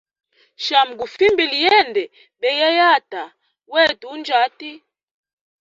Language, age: Hemba, 30-39